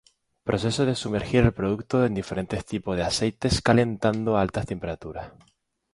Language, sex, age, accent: Spanish, male, 19-29, España: Islas Canarias